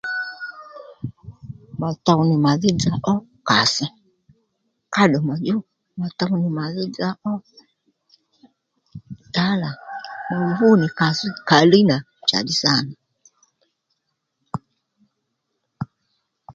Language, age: Lendu, 40-49